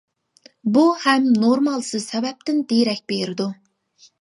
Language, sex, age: Uyghur, female, 30-39